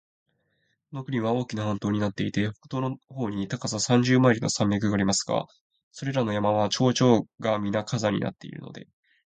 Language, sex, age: Japanese, male, 19-29